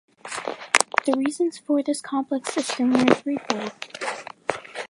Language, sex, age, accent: English, female, under 19, United States English